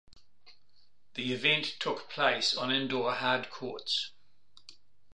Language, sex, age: English, male, 70-79